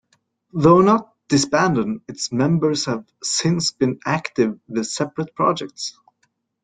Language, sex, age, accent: English, male, 19-29, United States English